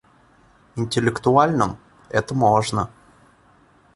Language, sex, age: Russian, male, 19-29